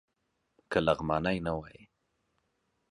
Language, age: Pashto, 19-29